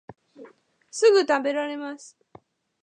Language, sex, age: Japanese, female, 19-29